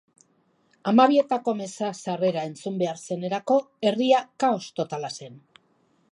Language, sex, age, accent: Basque, female, 50-59, Mendebalekoa (Araba, Bizkaia, Gipuzkoako mendebaleko herri batzuk)